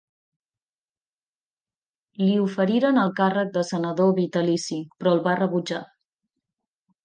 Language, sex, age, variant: Catalan, female, 30-39, Nord-Occidental